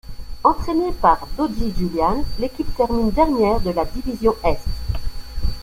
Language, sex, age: French, female, 50-59